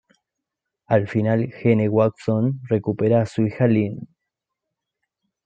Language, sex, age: Spanish, male, 19-29